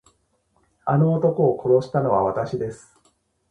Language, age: Japanese, 40-49